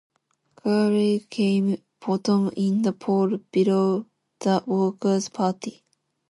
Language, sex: English, female